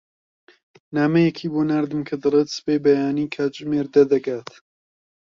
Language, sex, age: Central Kurdish, male, 19-29